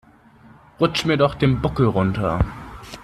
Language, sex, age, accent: German, male, 19-29, Deutschland Deutsch